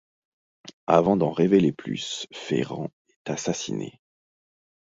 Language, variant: French, Français de métropole